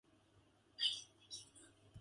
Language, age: English, 19-29